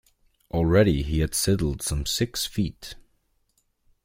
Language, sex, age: English, male, 19-29